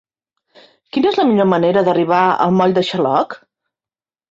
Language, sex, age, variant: Catalan, female, 50-59, Central